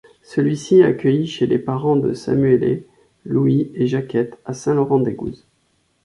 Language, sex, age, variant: French, male, 40-49, Français de métropole